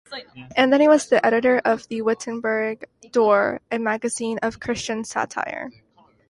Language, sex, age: English, female, 19-29